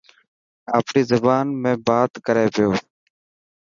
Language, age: Dhatki, 19-29